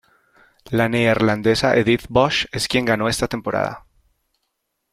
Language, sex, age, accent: Spanish, male, 30-39, Caribe: Cuba, Venezuela, Puerto Rico, República Dominicana, Panamá, Colombia caribeña, México caribeño, Costa del golfo de México